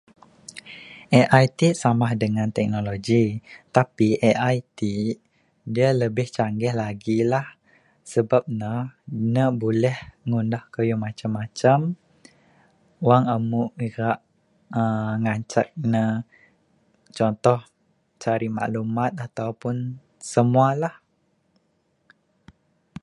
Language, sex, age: Bukar-Sadung Bidayuh, male, 19-29